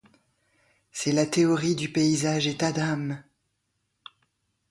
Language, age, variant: French, 60-69, Français de métropole